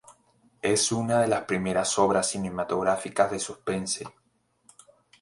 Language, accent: Spanish, México